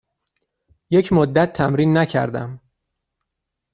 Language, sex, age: Persian, male, 19-29